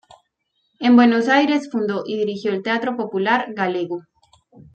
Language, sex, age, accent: Spanish, female, 30-39, Andino-Pacífico: Colombia, Perú, Ecuador, oeste de Bolivia y Venezuela andina